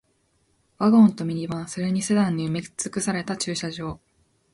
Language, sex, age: Japanese, female, 19-29